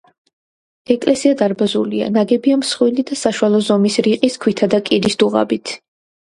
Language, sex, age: Georgian, female, under 19